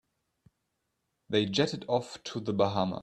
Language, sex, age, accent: English, male, 19-29, England English